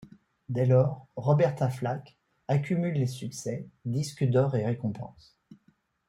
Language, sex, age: French, male, 40-49